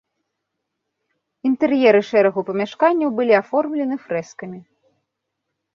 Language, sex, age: Belarusian, female, 40-49